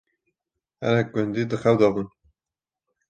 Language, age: Kurdish, 19-29